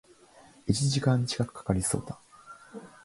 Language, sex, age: Japanese, male, under 19